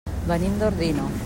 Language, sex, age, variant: Catalan, female, 50-59, Central